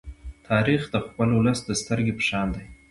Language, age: Pashto, 19-29